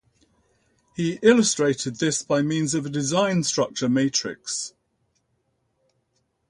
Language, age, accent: English, 70-79, England English